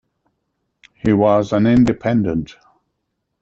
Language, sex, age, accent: English, male, 70-79, England English